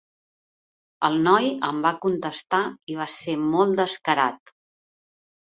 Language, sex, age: Catalan, female, 40-49